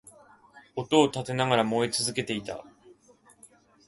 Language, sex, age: Japanese, male, 19-29